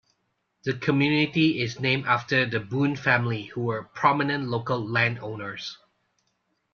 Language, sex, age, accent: English, male, 40-49, Malaysian English